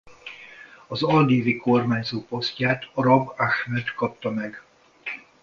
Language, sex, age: Hungarian, male, 60-69